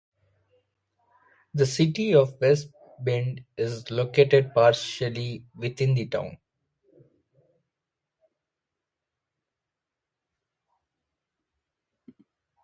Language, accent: English, India and South Asia (India, Pakistan, Sri Lanka)